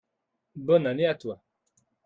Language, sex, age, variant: French, male, 40-49, Français de métropole